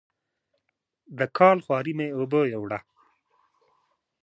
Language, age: Pashto, 19-29